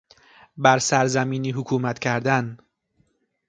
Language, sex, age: Persian, male, 19-29